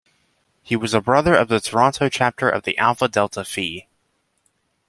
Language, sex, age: English, male, under 19